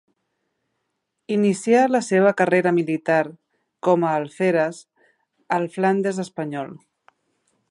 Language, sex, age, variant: Catalan, female, 30-39, Central